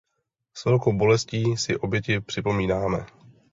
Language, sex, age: Czech, male, 30-39